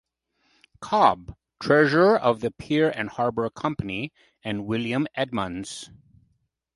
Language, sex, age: English, male, 50-59